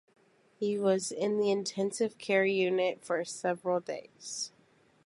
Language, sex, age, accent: English, female, 19-29, United States English